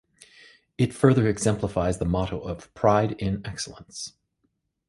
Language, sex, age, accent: English, male, 50-59, United States English